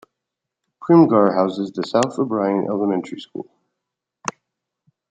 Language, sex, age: English, male, 40-49